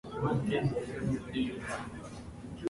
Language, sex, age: English, male, 19-29